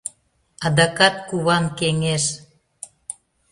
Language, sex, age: Mari, female, 60-69